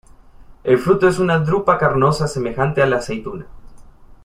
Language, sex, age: Spanish, male, 30-39